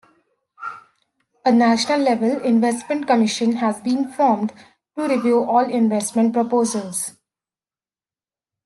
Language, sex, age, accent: English, female, 19-29, United States English